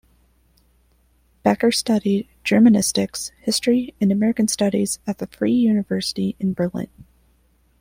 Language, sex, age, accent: English, female, 19-29, United States English